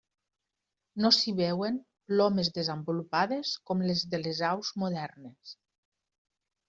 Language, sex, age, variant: Catalan, female, 50-59, Nord-Occidental